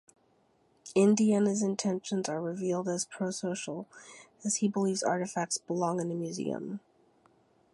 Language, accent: English, United States English